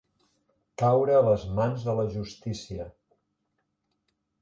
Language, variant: Catalan, Central